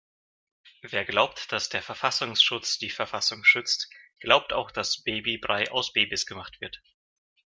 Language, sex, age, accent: German, male, 19-29, Russisch Deutsch